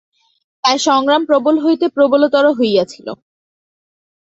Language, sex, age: Bengali, female, 19-29